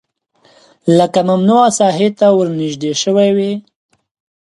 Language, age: Pashto, 19-29